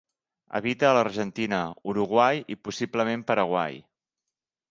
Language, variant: Catalan, Central